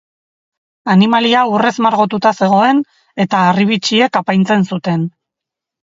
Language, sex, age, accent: Basque, female, 40-49, Erdialdekoa edo Nafarra (Gipuzkoa, Nafarroa)